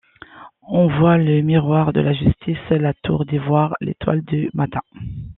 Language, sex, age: French, female, 40-49